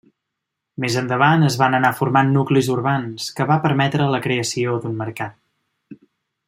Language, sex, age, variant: Catalan, male, 30-39, Central